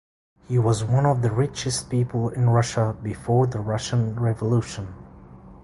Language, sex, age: English, male, 19-29